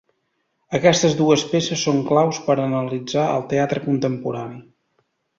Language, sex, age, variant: Catalan, male, 30-39, Central